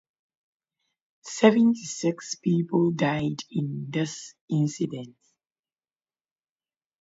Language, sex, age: English, female, 19-29